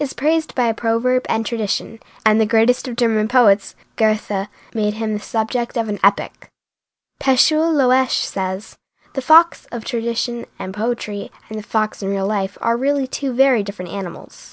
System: none